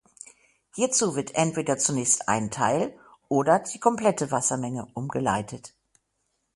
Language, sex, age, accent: German, female, 50-59, Deutschland Deutsch